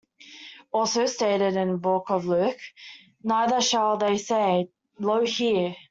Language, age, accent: English, under 19, Australian English